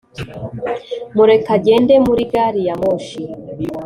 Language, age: Kinyarwanda, 19-29